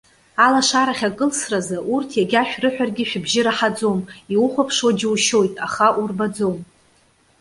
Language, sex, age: Abkhazian, female, 30-39